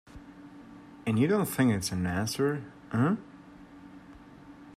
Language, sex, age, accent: English, male, 19-29, United States English